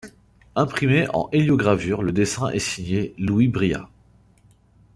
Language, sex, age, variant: French, male, 30-39, Français de métropole